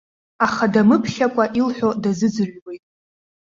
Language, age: Abkhazian, 19-29